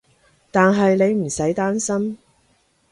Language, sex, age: Cantonese, female, 30-39